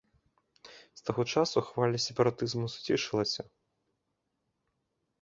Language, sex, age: Belarusian, male, 30-39